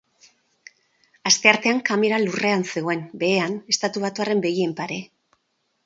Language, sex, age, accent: Basque, female, 50-59, Erdialdekoa edo Nafarra (Gipuzkoa, Nafarroa)